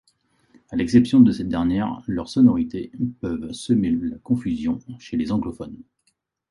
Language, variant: French, Français de métropole